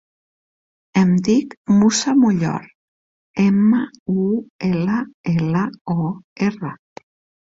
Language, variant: Catalan, Septentrional